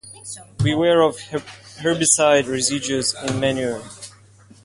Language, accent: English, Russian